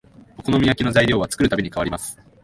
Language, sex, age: Japanese, male, 19-29